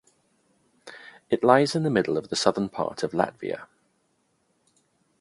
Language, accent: English, England English